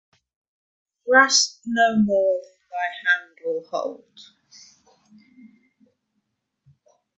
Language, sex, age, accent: English, female, 19-29, Welsh English